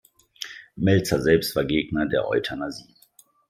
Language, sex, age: German, male, 40-49